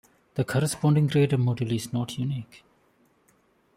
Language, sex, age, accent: English, male, 19-29, India and South Asia (India, Pakistan, Sri Lanka)